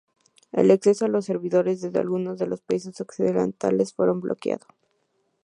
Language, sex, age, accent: Spanish, female, under 19, México